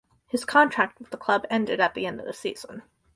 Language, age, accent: English, under 19, Canadian English